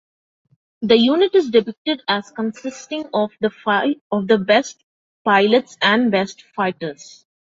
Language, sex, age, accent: English, female, 19-29, India and South Asia (India, Pakistan, Sri Lanka)